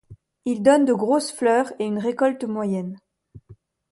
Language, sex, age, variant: French, female, 30-39, Français de métropole